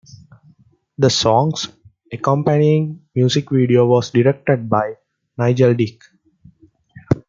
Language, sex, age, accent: English, male, 19-29, England English